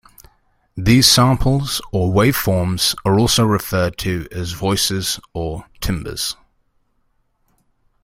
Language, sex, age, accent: English, male, 19-29, England English